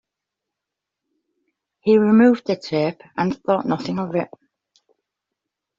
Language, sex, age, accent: English, female, 40-49, England English